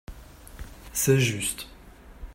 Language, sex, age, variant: French, male, 40-49, Français de métropole